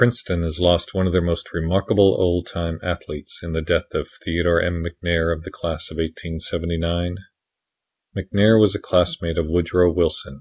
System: none